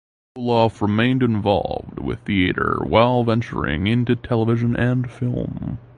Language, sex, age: English, male, 19-29